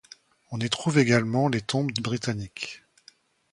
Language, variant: French, Français de métropole